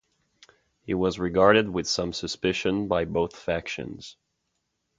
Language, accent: English, Canadian English